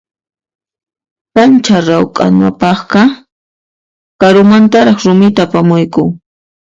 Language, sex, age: Puno Quechua, female, 19-29